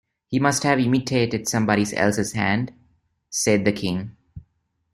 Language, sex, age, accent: English, male, 19-29, India and South Asia (India, Pakistan, Sri Lanka)